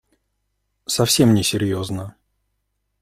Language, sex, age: Russian, male, 40-49